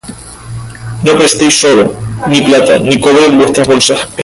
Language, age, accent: Spanish, 19-29, España: Islas Canarias